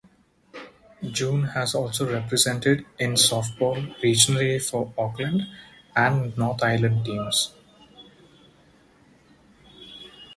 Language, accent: English, India and South Asia (India, Pakistan, Sri Lanka)